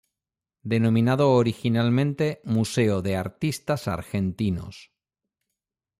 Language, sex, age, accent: Spanish, male, 50-59, España: Norte peninsular (Asturias, Castilla y León, Cantabria, País Vasco, Navarra, Aragón, La Rioja, Guadalajara, Cuenca)